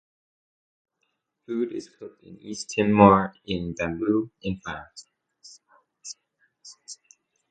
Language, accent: English, Canadian English